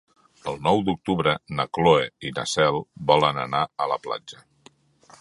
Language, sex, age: Catalan, male, 50-59